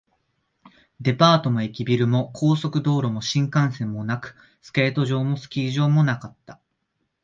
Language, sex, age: Japanese, male, 19-29